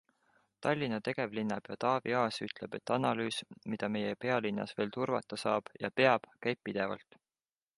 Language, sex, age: Estonian, male, 19-29